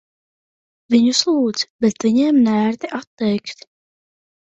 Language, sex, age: Latvian, female, under 19